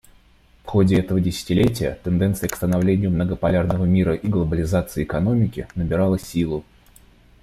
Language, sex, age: Russian, male, 19-29